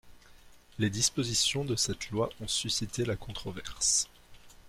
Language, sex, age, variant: French, male, 19-29, Français de métropole